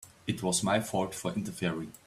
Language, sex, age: English, male, 30-39